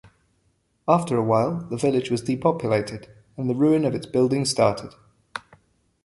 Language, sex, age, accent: English, male, 30-39, England English